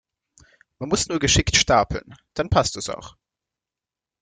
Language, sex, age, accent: German, male, 19-29, Schweizerdeutsch